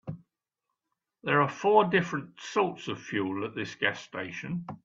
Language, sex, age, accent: English, male, 70-79, England English